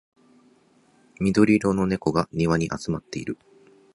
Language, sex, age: Japanese, male, 30-39